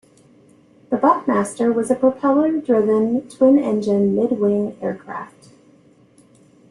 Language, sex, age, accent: English, female, 50-59, United States English